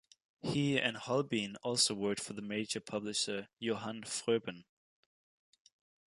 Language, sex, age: English, male, under 19